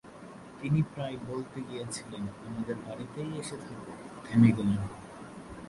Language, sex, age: Bengali, male, 19-29